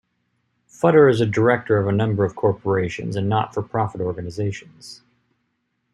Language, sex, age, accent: English, male, 19-29, United States English